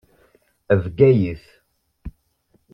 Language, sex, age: Kabyle, male, under 19